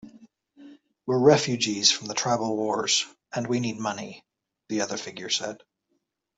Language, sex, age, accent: English, male, 40-49, United States English